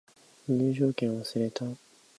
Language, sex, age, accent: Japanese, male, 19-29, 標準語